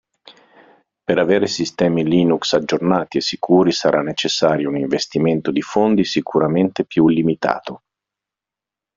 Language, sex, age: Italian, male, 40-49